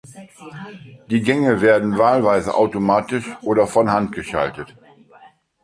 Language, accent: German, Deutschland Deutsch